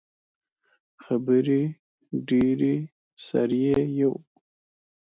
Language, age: Pashto, 19-29